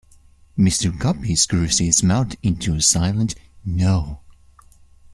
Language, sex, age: English, male, 19-29